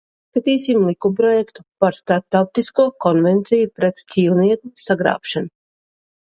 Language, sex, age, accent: Latvian, female, 40-49, Riga